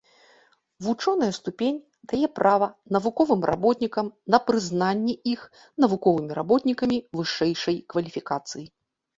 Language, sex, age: Belarusian, female, 40-49